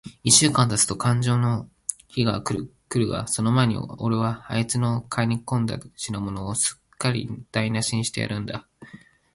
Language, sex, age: Japanese, male, 19-29